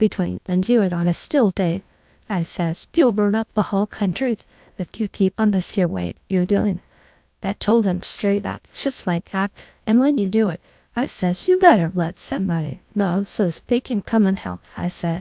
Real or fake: fake